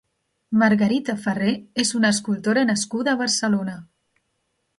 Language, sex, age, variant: Catalan, female, 30-39, Central